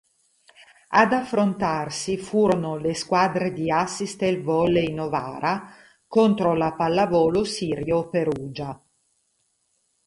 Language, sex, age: Italian, female, 40-49